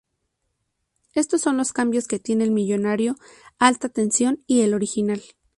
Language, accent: Spanish, México